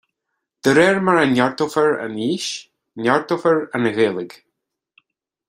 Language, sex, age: Irish, male, 19-29